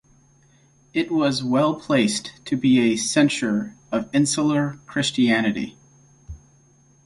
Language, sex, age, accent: English, male, 19-29, United States English